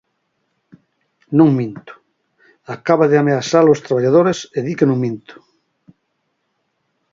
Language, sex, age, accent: Galician, male, 50-59, Atlántico (seseo e gheada)